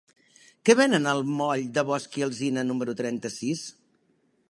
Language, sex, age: Catalan, female, 60-69